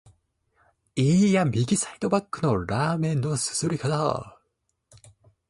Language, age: Japanese, 19-29